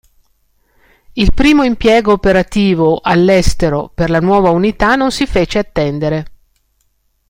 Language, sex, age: Italian, female, 60-69